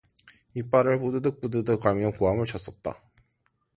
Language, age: Korean, 19-29